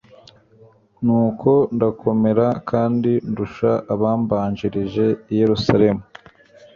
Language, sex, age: Kinyarwanda, male, under 19